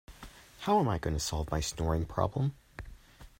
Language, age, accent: English, 40-49, United States English